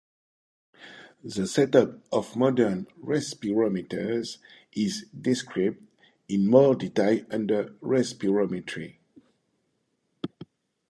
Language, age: English, 50-59